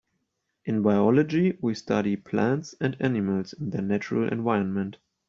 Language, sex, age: English, male, 30-39